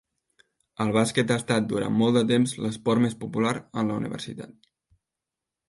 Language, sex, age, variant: Catalan, male, 19-29, Central